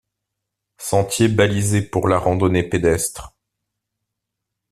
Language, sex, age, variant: French, male, 30-39, Français de métropole